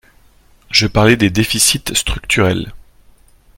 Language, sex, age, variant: French, male, 30-39, Français de métropole